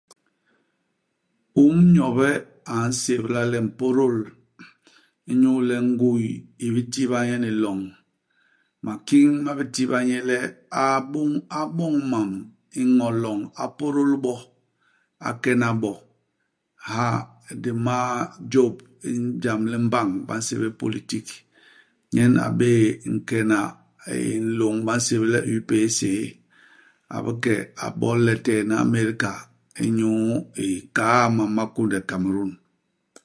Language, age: Basaa, 40-49